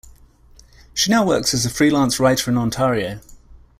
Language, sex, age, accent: English, male, 30-39, England English